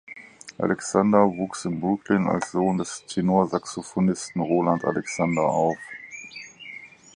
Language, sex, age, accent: German, male, 50-59, Deutschland Deutsch